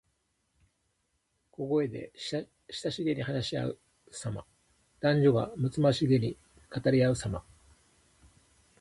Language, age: Japanese, 60-69